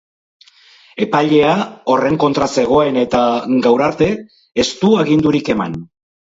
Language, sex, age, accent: Basque, male, 60-69, Mendebalekoa (Araba, Bizkaia, Gipuzkoako mendebaleko herri batzuk)